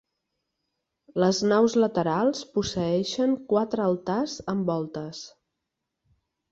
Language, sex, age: Catalan, female, 40-49